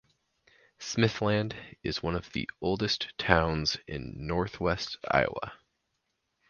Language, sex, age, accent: English, male, 19-29, United States English